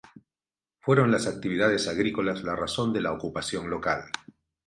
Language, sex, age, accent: Spanish, male, 50-59, Caribe: Cuba, Venezuela, Puerto Rico, República Dominicana, Panamá, Colombia caribeña, México caribeño, Costa del golfo de México